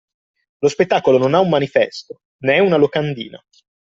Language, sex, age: Italian, male, 30-39